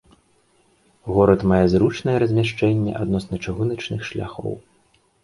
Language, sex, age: Belarusian, male, 30-39